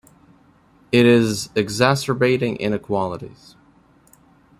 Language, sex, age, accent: English, male, 19-29, United States English